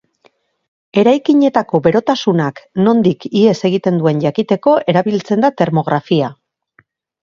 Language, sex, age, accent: Basque, male, 40-49, Mendebalekoa (Araba, Bizkaia, Gipuzkoako mendebaleko herri batzuk)